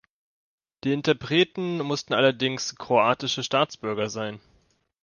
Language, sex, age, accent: German, male, 19-29, Deutschland Deutsch